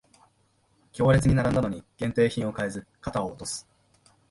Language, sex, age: Japanese, male, 19-29